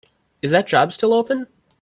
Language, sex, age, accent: English, female, under 19, United States English